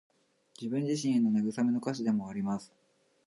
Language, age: Japanese, 40-49